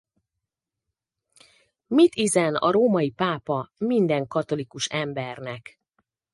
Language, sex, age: Hungarian, female, 40-49